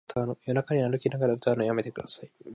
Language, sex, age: Japanese, male, 19-29